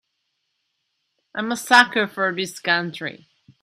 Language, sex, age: English, female, 30-39